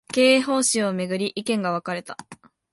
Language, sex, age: Japanese, female, under 19